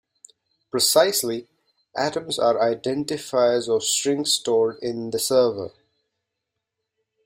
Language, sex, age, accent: English, male, 19-29, India and South Asia (India, Pakistan, Sri Lanka)